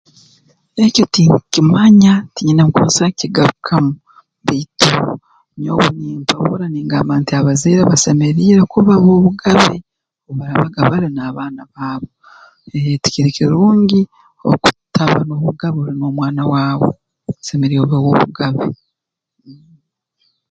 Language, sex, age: Tooro, female, 40-49